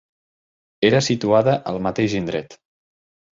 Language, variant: Catalan, Nord-Occidental